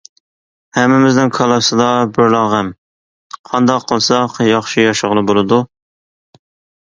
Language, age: Uyghur, 30-39